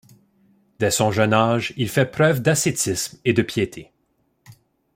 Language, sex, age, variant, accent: French, male, 30-39, Français d'Amérique du Nord, Français du Canada